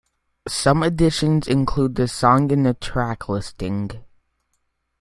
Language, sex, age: English, male, under 19